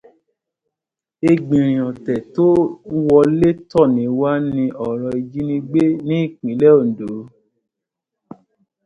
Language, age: Yoruba, 30-39